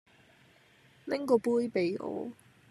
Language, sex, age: Cantonese, female, 19-29